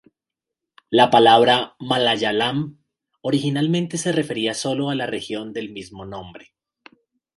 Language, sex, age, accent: Spanish, male, 30-39, Andino-Pacífico: Colombia, Perú, Ecuador, oeste de Bolivia y Venezuela andina